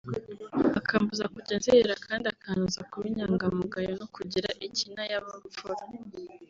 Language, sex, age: Kinyarwanda, female, 19-29